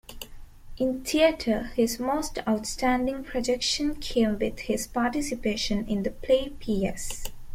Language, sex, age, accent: English, female, 19-29, India and South Asia (India, Pakistan, Sri Lanka)